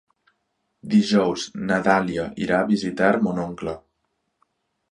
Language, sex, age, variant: Catalan, male, 19-29, Central